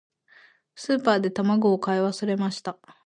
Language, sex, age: Japanese, female, under 19